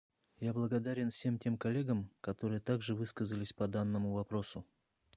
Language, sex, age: Russian, male, 40-49